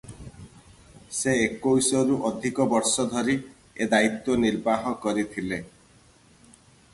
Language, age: Odia, 30-39